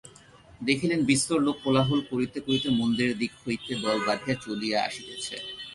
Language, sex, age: Bengali, male, 30-39